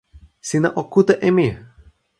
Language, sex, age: Toki Pona, male, 19-29